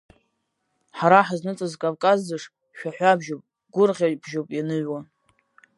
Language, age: Abkhazian, 30-39